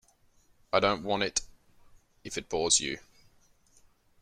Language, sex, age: English, male, 30-39